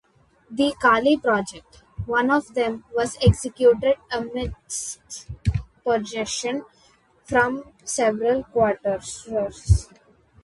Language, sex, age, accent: English, female, under 19, India and South Asia (India, Pakistan, Sri Lanka)